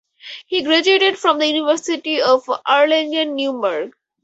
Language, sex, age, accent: English, female, 19-29, United States English